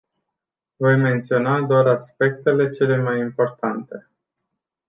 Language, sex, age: Romanian, male, 40-49